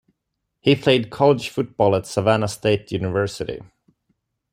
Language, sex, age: English, male, 19-29